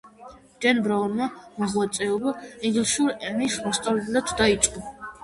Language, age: Georgian, 19-29